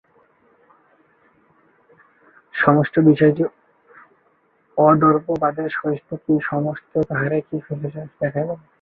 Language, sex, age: Bengali, male, under 19